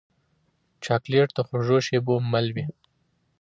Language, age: Pashto, 30-39